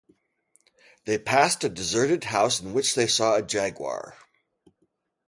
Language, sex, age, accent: English, male, 50-59, United States English